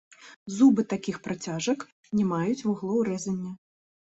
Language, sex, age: Belarusian, female, 30-39